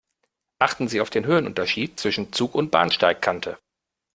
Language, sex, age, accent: German, male, 30-39, Deutschland Deutsch